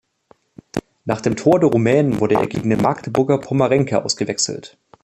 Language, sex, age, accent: German, male, 19-29, Deutschland Deutsch